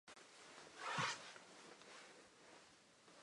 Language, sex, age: Japanese, male, 19-29